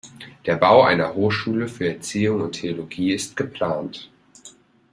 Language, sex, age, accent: German, male, 19-29, Deutschland Deutsch